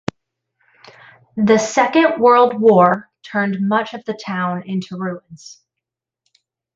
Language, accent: English, United States English